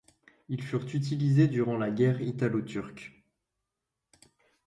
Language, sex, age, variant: French, male, 19-29, Français de métropole